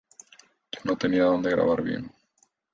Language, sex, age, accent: Spanish, male, 19-29, Caribe: Cuba, Venezuela, Puerto Rico, República Dominicana, Panamá, Colombia caribeña, México caribeño, Costa del golfo de México